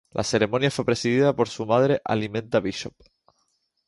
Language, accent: Spanish, España: Islas Canarias